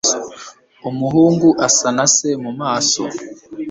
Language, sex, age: Kinyarwanda, male, under 19